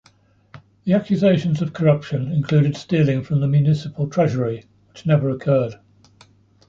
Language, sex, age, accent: English, male, 60-69, England English